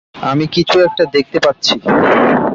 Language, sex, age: Bengali, male, 30-39